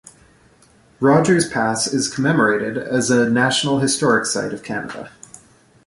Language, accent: English, United States English